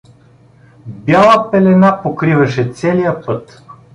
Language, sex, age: Bulgarian, male, 40-49